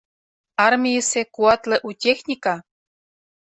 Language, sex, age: Mari, female, 40-49